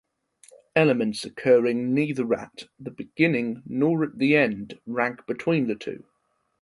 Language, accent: English, England English